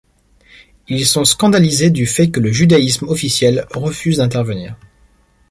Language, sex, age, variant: French, male, 30-39, Français de métropole